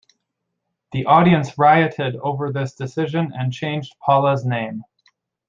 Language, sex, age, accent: English, male, 19-29, United States English